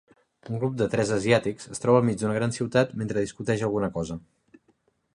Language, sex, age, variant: Catalan, male, 30-39, Central